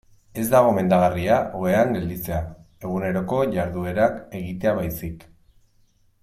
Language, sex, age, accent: Basque, male, 30-39, Mendebalekoa (Araba, Bizkaia, Gipuzkoako mendebaleko herri batzuk)